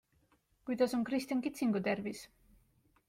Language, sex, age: Estonian, female, 19-29